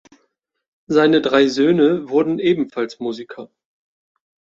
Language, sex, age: German, male, 30-39